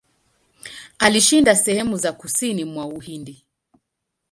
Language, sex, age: Swahili, female, 30-39